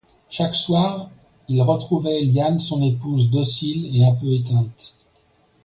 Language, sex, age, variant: French, male, 60-69, Français de métropole